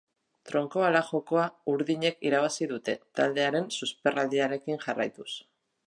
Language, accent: Basque, Mendebalekoa (Araba, Bizkaia, Gipuzkoako mendebaleko herri batzuk)